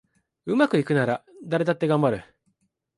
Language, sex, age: Japanese, male, 19-29